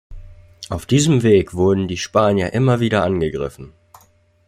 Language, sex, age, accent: German, male, 19-29, Deutschland Deutsch